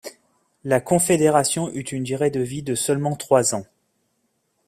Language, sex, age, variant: French, male, 40-49, Français de métropole